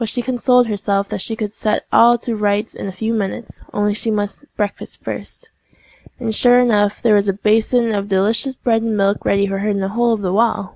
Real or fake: real